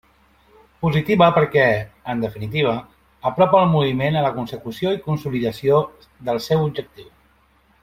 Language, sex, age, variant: Catalan, male, 40-49, Central